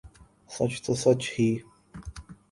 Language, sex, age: Urdu, male, 19-29